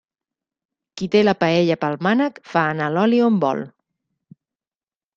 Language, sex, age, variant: Catalan, female, 40-49, Central